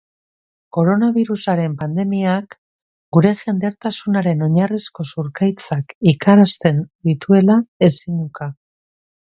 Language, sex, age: Basque, female, 40-49